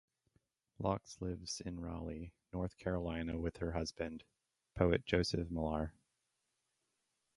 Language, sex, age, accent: English, male, 19-29, United States English